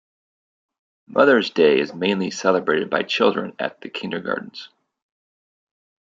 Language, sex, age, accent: English, male, 50-59, United States English